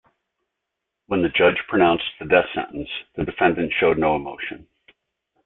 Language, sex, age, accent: English, male, 60-69, United States English